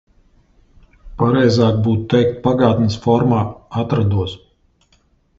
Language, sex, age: Latvian, male, 40-49